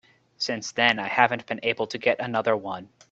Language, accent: English, United States English